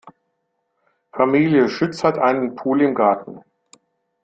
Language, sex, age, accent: German, male, 50-59, Deutschland Deutsch